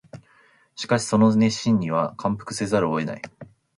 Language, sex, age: Japanese, male, 19-29